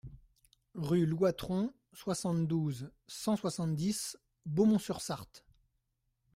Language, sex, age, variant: French, male, 40-49, Français de métropole